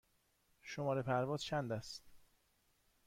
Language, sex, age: Persian, male, 40-49